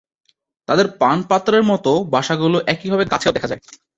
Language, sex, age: Bengali, male, 19-29